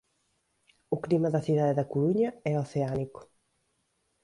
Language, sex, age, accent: Galician, female, 19-29, Central (gheada)